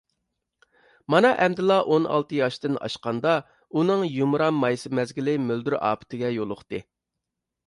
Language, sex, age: Uyghur, male, 30-39